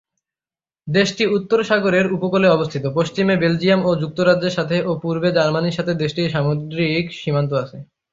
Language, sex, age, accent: Bengali, male, under 19, চলিত